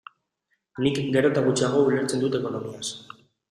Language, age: Basque, 19-29